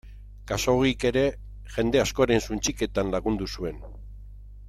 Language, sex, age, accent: Basque, male, 50-59, Erdialdekoa edo Nafarra (Gipuzkoa, Nafarroa)